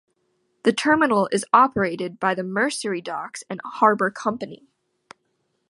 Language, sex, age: English, female, 19-29